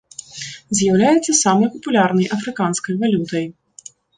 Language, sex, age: Belarusian, female, 19-29